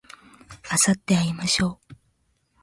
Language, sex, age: Japanese, female, 19-29